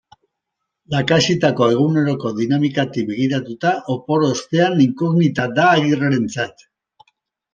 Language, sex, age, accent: Basque, female, 19-29, Erdialdekoa edo Nafarra (Gipuzkoa, Nafarroa)